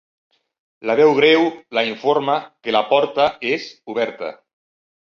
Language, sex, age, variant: Catalan, male, 40-49, Central